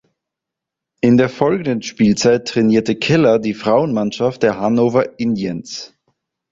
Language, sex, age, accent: German, male, 30-39, Deutschland Deutsch